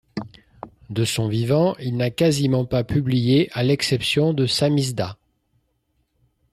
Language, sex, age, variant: French, male, 50-59, Français de métropole